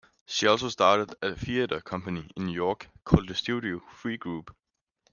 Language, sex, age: English, male, under 19